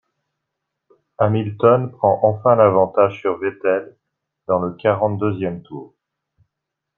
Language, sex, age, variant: French, male, 40-49, Français de métropole